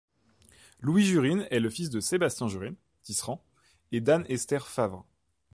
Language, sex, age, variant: French, male, 19-29, Français de métropole